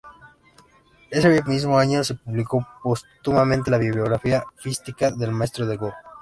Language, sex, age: Spanish, male, 19-29